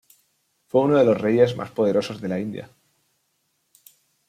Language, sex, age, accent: Spanish, male, 19-29, España: Sur peninsular (Andalucia, Extremadura, Murcia)